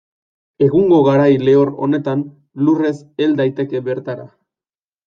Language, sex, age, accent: Basque, male, 19-29, Erdialdekoa edo Nafarra (Gipuzkoa, Nafarroa)